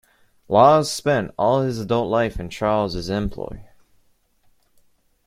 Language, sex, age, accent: English, male, 19-29, United States English